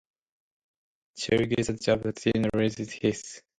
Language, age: English, 19-29